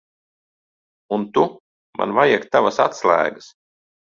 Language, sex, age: Latvian, male, 40-49